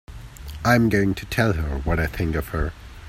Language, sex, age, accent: English, male, 30-39, England English